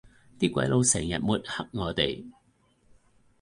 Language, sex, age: Cantonese, male, 40-49